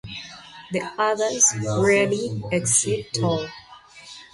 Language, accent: English, United States English